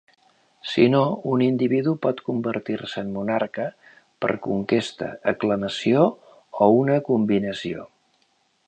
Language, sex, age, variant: Catalan, male, 50-59, Central